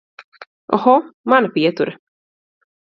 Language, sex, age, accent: Latvian, female, 30-39, Vidus dialekts